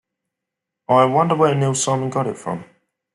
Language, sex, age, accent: English, male, 19-29, England English